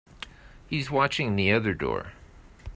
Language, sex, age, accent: English, male, 60-69, United States English